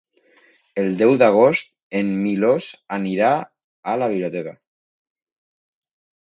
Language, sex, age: Catalan, male, 30-39